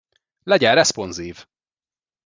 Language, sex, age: Hungarian, male, 30-39